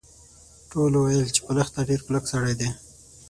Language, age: Pashto, 19-29